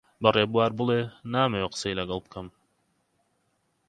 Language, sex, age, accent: Central Kurdish, male, 19-29, سۆرانی